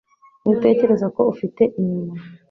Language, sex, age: Kinyarwanda, female, 19-29